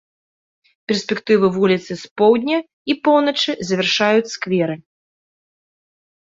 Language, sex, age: Belarusian, female, 30-39